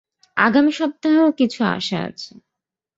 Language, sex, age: Bengali, female, 19-29